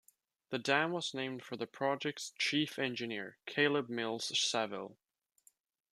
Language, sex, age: English, male, under 19